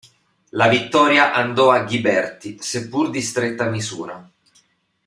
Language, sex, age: Italian, male, 30-39